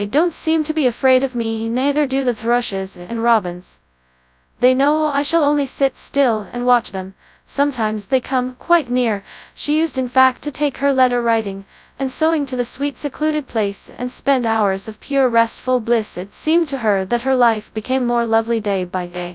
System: TTS, FastPitch